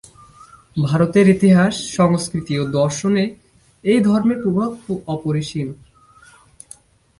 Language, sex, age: Bengali, male, 19-29